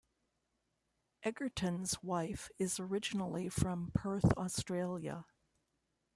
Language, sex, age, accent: English, female, 60-69, United States English